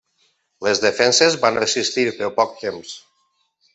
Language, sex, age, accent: Catalan, male, 50-59, valencià